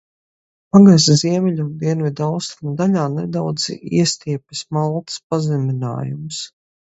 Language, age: Latvian, 40-49